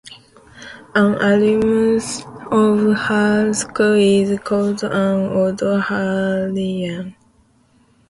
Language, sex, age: English, female, 19-29